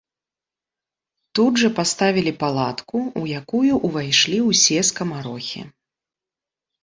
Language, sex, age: Belarusian, female, 30-39